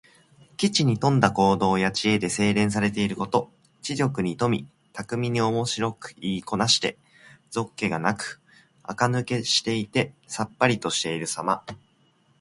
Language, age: Japanese, 19-29